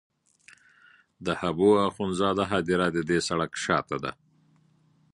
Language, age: Pashto, 40-49